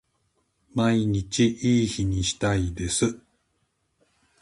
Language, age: Japanese, 50-59